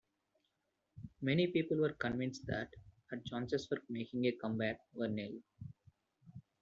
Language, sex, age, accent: English, male, 19-29, India and South Asia (India, Pakistan, Sri Lanka)